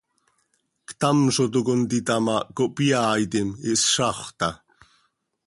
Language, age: Seri, 40-49